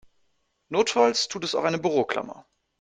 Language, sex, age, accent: German, male, 19-29, Deutschland Deutsch